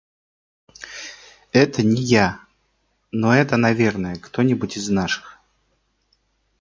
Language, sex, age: Russian, male, 40-49